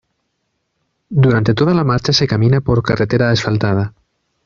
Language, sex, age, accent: Spanish, male, 40-49, España: Centro-Sur peninsular (Madrid, Toledo, Castilla-La Mancha)